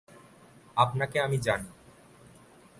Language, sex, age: Bengali, male, 19-29